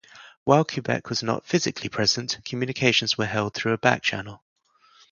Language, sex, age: English, male, 30-39